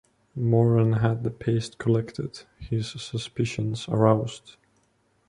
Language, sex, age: English, male, 19-29